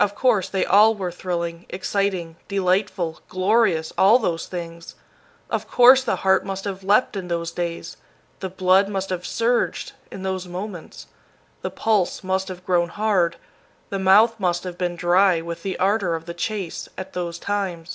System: none